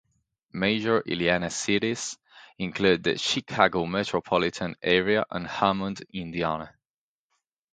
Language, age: English, 19-29